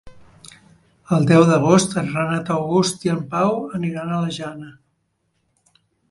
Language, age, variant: Catalan, 50-59, Central